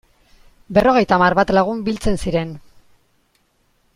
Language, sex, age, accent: Basque, female, 19-29, Mendebalekoa (Araba, Bizkaia, Gipuzkoako mendebaleko herri batzuk)